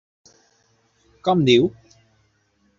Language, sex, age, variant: Catalan, male, 30-39, Balear